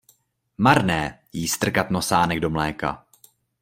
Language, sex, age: Czech, male, 19-29